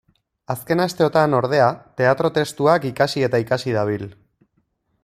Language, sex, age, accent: Basque, male, 30-39, Erdialdekoa edo Nafarra (Gipuzkoa, Nafarroa)